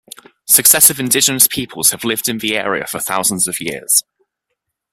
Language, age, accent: English, 19-29, England English